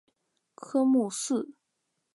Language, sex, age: Chinese, female, 19-29